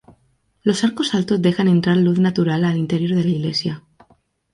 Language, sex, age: Spanish, female, 19-29